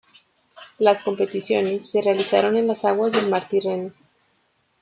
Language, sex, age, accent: Spanish, female, 19-29, Andino-Pacífico: Colombia, Perú, Ecuador, oeste de Bolivia y Venezuela andina